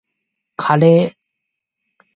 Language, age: Japanese, 19-29